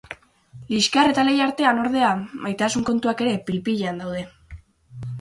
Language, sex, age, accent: Basque, female, under 19, Mendebalekoa (Araba, Bizkaia, Gipuzkoako mendebaleko herri batzuk)